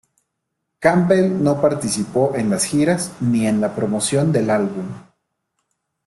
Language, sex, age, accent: Spanish, male, 30-39, México